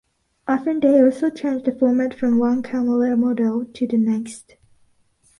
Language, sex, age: English, female, 19-29